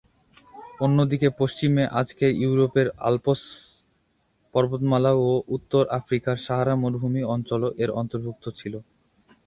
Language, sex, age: Bengali, male, 19-29